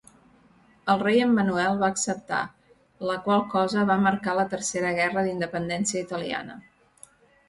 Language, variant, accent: Catalan, Central, central